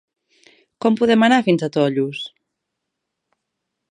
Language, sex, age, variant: Catalan, female, 40-49, Central